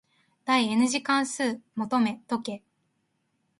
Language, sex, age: Japanese, female, 19-29